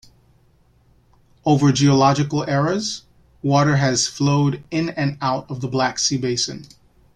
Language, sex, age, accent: English, male, 40-49, United States English